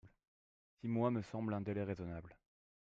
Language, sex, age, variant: French, male, 30-39, Français de métropole